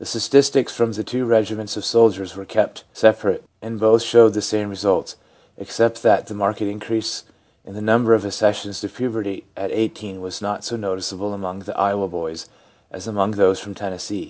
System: none